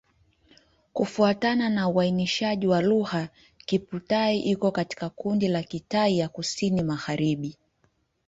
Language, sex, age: Swahili, female, 19-29